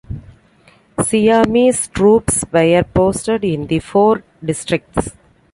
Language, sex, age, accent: English, female, 40-49, India and South Asia (India, Pakistan, Sri Lanka)